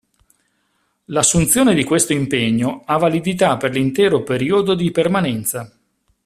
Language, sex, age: Italian, male, 40-49